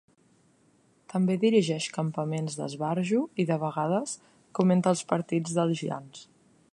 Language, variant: Catalan, Central